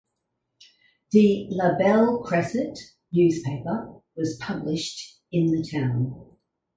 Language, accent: English, Australian English